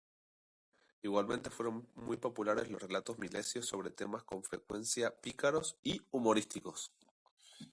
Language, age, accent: Spanish, 19-29, España: Islas Canarias; Rioplatense: Argentina, Uruguay, este de Bolivia, Paraguay